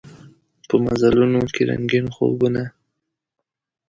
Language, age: Pashto, 19-29